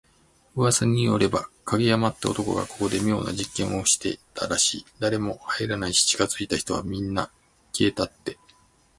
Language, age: Japanese, 50-59